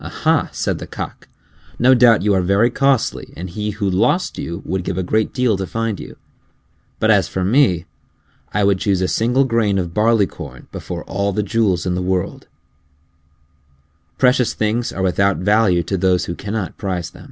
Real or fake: real